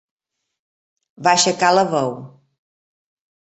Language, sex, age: Catalan, female, 50-59